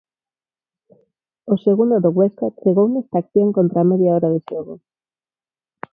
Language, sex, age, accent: Galician, female, 30-39, Neofalante